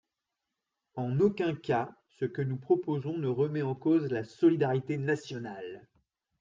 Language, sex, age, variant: French, male, 30-39, Français de métropole